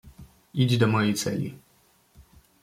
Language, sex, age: Polish, male, 19-29